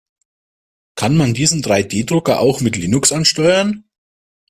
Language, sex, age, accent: German, male, 40-49, Deutschland Deutsch